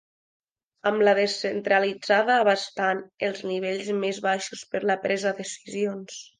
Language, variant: Catalan, Nord-Occidental